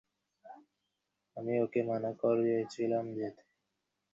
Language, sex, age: Bengali, male, 19-29